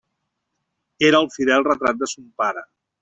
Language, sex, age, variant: Catalan, male, 50-59, Central